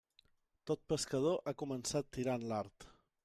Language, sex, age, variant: Catalan, male, 30-39, Central